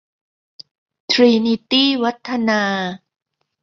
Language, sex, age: Thai, female, 50-59